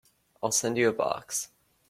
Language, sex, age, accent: English, male, under 19, United States English